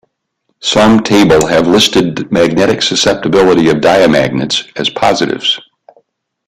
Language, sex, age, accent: English, male, 60-69, United States English